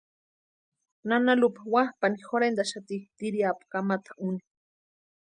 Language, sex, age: Western Highland Purepecha, female, 19-29